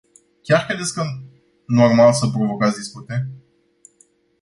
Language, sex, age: Romanian, male, 19-29